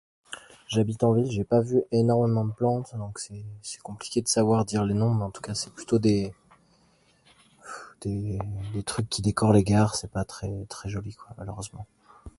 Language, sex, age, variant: French, male, 30-39, Français de métropole